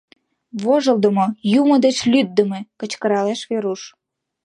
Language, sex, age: Mari, female, under 19